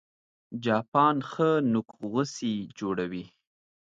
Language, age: Pashto, 19-29